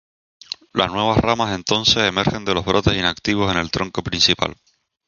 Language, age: Spanish, 19-29